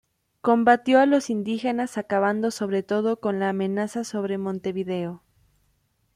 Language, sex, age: Spanish, female, 19-29